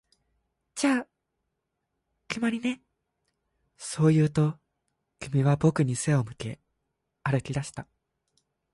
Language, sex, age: Japanese, male, under 19